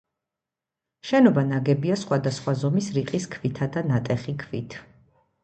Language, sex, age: Georgian, female, 30-39